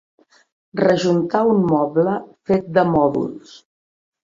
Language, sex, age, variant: Catalan, female, 40-49, Central